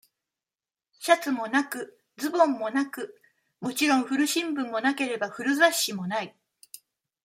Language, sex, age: Japanese, female, 50-59